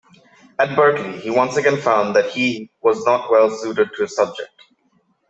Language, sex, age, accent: English, male, 19-29, England English